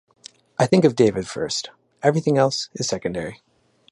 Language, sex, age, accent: English, male, 30-39, Canadian English